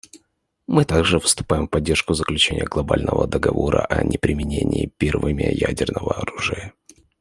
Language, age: Russian, 19-29